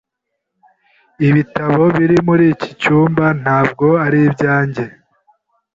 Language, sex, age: Kinyarwanda, male, 19-29